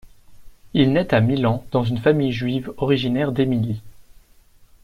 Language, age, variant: French, 19-29, Français de métropole